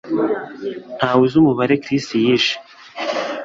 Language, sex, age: Kinyarwanda, female, under 19